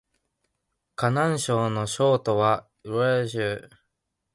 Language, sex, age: Japanese, male, 19-29